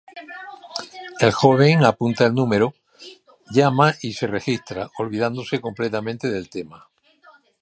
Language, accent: Spanish, España: Sur peninsular (Andalucia, Extremadura, Murcia)